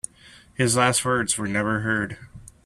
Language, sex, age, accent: English, male, 19-29, United States English